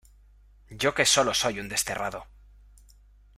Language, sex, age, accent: Spanish, male, 30-39, España: Centro-Sur peninsular (Madrid, Toledo, Castilla-La Mancha)